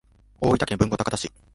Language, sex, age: Japanese, male, 19-29